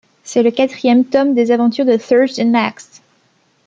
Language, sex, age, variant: French, female, under 19, Français de métropole